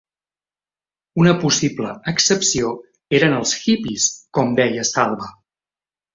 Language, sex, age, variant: Catalan, male, 30-39, Central